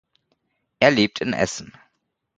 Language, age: German, 19-29